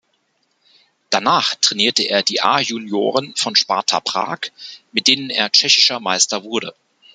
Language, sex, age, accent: German, male, 40-49, Deutschland Deutsch